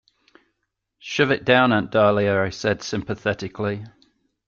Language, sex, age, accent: English, male, 50-59, England English